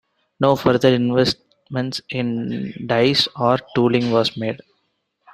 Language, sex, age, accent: English, male, 19-29, India and South Asia (India, Pakistan, Sri Lanka)